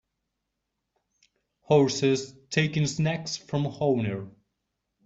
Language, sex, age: English, male, 30-39